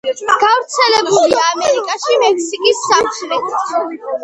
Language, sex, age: Georgian, female, under 19